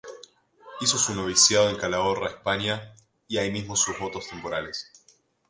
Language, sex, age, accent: Spanish, male, 19-29, Rioplatense: Argentina, Uruguay, este de Bolivia, Paraguay